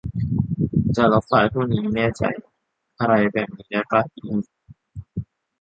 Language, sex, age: Thai, male, under 19